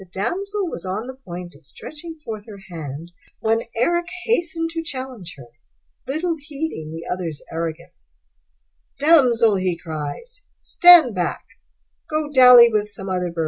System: none